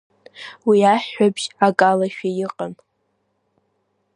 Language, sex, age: Abkhazian, female, under 19